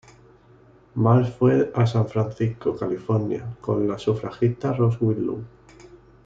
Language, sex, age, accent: Spanish, male, 30-39, España: Sur peninsular (Andalucia, Extremadura, Murcia)